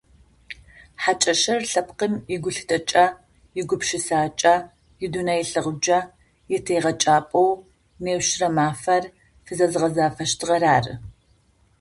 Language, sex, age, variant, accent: Adyghe, female, 50-59, Адыгабзэ (Кирил, пстэумэ зэдыряе), Бжъэдыгъу (Bjeduğ)